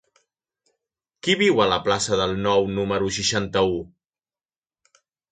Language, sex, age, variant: Catalan, male, 30-39, Central